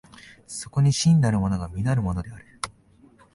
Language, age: Japanese, 19-29